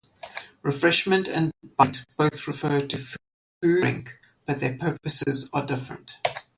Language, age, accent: English, 30-39, Southern African (South Africa, Zimbabwe, Namibia)